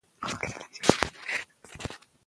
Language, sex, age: Pashto, female, 19-29